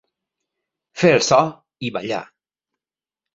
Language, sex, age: Catalan, male, 40-49